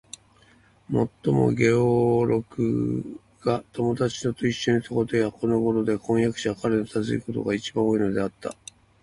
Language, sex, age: Japanese, male, 50-59